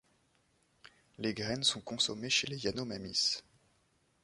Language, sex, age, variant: French, male, 19-29, Français de métropole